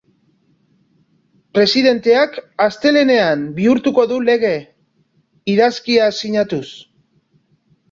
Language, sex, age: Basque, male, 40-49